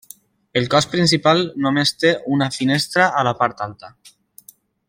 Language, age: Catalan, 19-29